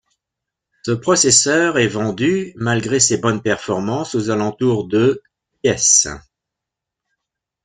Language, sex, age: French, male, 60-69